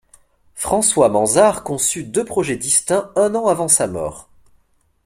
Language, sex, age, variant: French, male, 19-29, Français de métropole